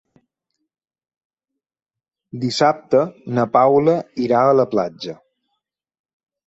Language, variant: Catalan, Balear